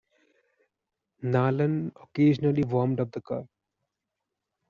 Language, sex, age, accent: English, male, 19-29, India and South Asia (India, Pakistan, Sri Lanka)